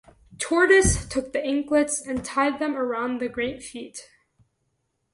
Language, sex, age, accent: English, female, under 19, United States English